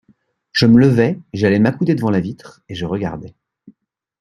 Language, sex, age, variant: French, male, 40-49, Français de métropole